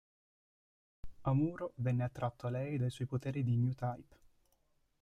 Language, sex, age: Italian, male, 19-29